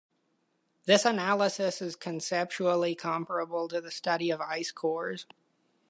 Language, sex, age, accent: English, male, 19-29, United States English